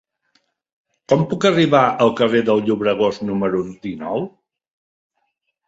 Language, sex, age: Catalan, male, 50-59